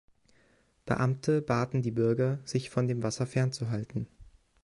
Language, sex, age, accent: German, male, 19-29, Deutschland Deutsch